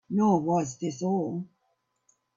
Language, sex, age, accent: English, female, 70-79, Australian English